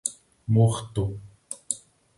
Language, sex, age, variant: Portuguese, male, 30-39, Portuguese (Brasil)